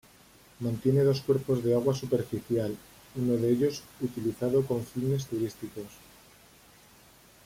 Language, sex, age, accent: Spanish, male, 40-49, España: Centro-Sur peninsular (Madrid, Toledo, Castilla-La Mancha)